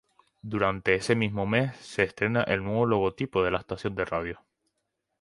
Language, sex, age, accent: Spanish, male, 19-29, España: Islas Canarias